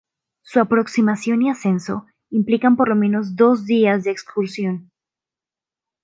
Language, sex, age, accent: Spanish, female, under 19, Andino-Pacífico: Colombia, Perú, Ecuador, oeste de Bolivia y Venezuela andina